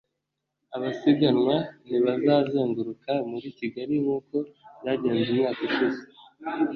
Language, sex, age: Kinyarwanda, male, 19-29